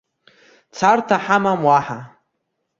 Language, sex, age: Abkhazian, male, under 19